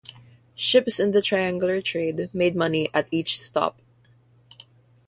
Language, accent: English, Filipino